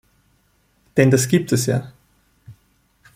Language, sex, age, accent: German, male, 30-39, Österreichisches Deutsch